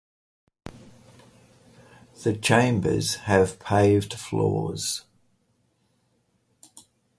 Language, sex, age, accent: English, male, 70-79, Australian English